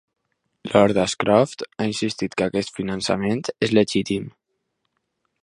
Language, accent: Catalan, valencià; apitxat